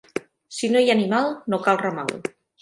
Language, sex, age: Catalan, female, 50-59